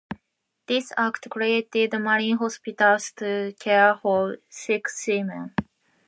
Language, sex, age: English, female, 19-29